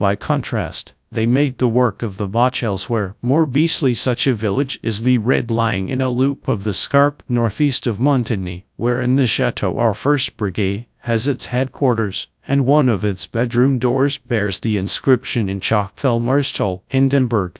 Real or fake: fake